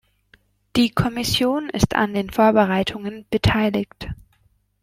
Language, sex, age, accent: German, female, 19-29, Deutschland Deutsch